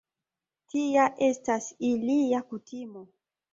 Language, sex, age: Esperanto, female, 19-29